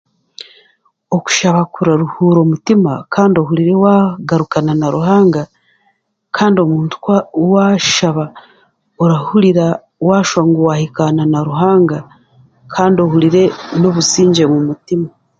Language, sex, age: Chiga, female, 40-49